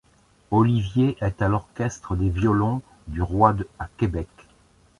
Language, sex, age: French, male, 70-79